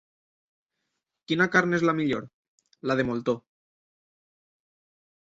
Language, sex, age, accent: Catalan, male, 19-29, valencià